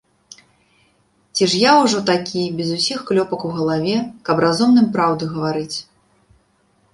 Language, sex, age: Belarusian, female, 19-29